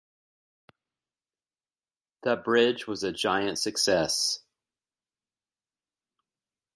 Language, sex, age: English, male, 40-49